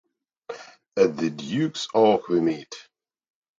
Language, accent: English, Russian